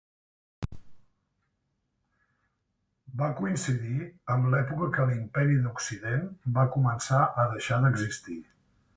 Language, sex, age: Catalan, male, 50-59